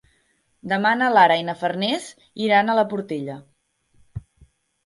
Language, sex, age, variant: Catalan, female, 19-29, Central